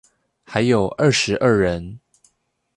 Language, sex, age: Chinese, male, 19-29